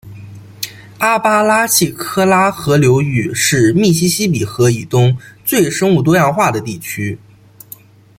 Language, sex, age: Chinese, male, 19-29